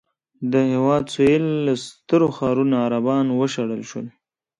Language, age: Pashto, 19-29